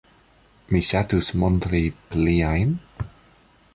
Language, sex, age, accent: Esperanto, male, 30-39, Internacia